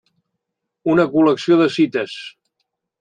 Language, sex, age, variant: Catalan, male, 80-89, Central